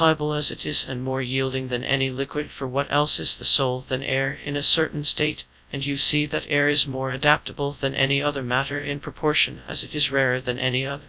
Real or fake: fake